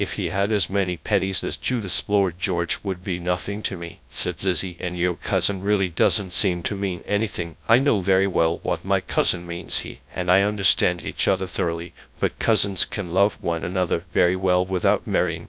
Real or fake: fake